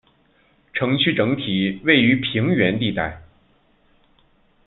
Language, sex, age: Chinese, male, 19-29